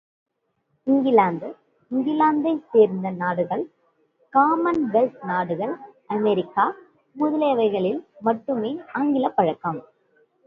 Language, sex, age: Tamil, female, 19-29